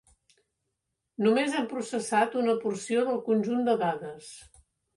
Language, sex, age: Catalan, female, 70-79